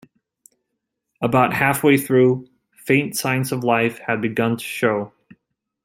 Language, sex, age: English, male, 30-39